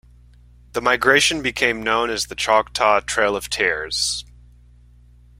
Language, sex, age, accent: English, male, 19-29, United States English